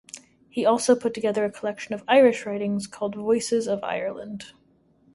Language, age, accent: English, 19-29, United States English